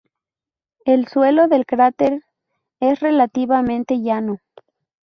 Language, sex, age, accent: Spanish, female, 19-29, México